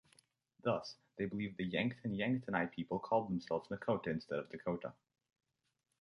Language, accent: English, United States English